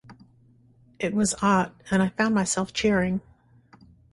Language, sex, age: English, female, 60-69